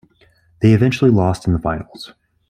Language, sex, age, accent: English, male, 19-29, Canadian English